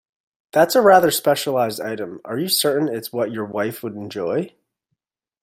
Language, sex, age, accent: English, male, 30-39, United States English